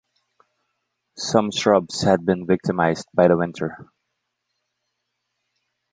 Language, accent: English, Filipino